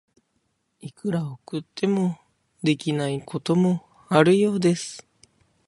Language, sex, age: Japanese, male, 19-29